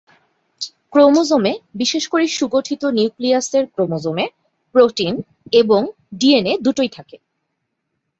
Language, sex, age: Bengali, female, 30-39